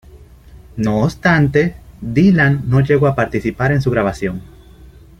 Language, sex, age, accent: Spanish, male, 19-29, Caribe: Cuba, Venezuela, Puerto Rico, República Dominicana, Panamá, Colombia caribeña, México caribeño, Costa del golfo de México